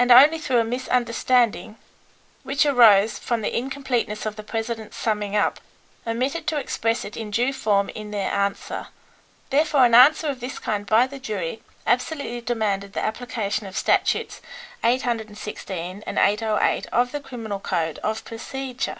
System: none